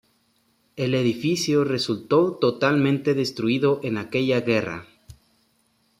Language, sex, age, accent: Spanish, male, 19-29, México